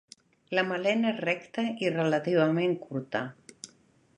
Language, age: Catalan, 50-59